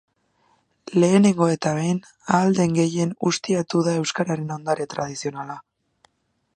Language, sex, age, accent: Basque, female, 19-29, Erdialdekoa edo Nafarra (Gipuzkoa, Nafarroa)